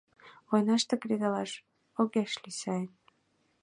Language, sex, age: Mari, female, 19-29